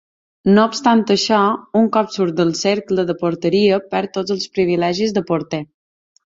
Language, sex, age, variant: Catalan, female, 19-29, Balear